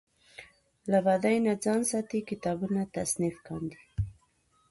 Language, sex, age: Pashto, female, 19-29